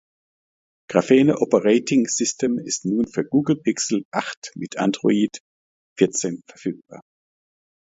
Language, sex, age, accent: German, male, 50-59, Deutschland Deutsch